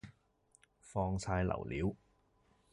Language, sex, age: Cantonese, male, 30-39